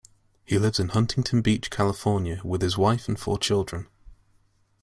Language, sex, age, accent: English, male, 19-29, England English